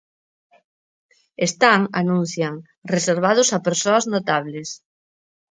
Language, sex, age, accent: Galician, female, 40-49, Normativo (estándar)